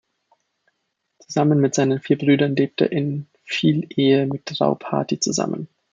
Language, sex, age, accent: German, male, 19-29, Österreichisches Deutsch